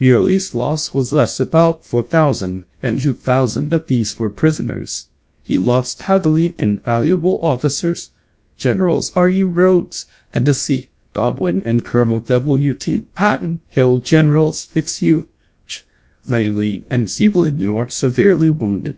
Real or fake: fake